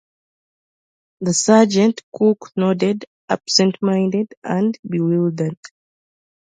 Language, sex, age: English, female, 19-29